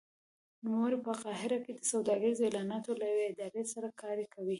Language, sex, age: Pashto, female, 19-29